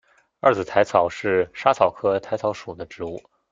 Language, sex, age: Chinese, male, 19-29